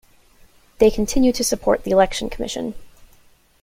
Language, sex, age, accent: English, female, 19-29, United States English